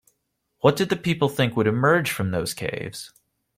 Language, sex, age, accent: English, male, 19-29, United States English